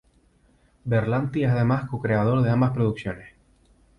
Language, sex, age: Spanish, male, 19-29